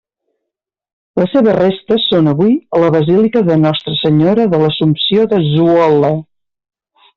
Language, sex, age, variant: Catalan, female, 50-59, Septentrional